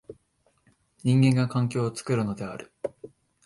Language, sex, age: Japanese, male, 19-29